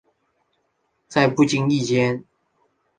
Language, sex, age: Chinese, male, under 19